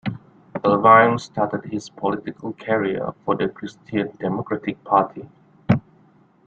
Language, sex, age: English, male, 30-39